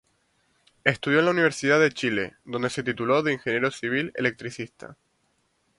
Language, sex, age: Spanish, male, 19-29